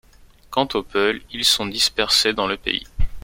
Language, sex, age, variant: French, male, 30-39, Français de métropole